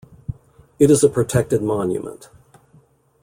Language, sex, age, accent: English, male, 60-69, United States English